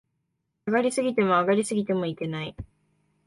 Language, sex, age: Japanese, female, 19-29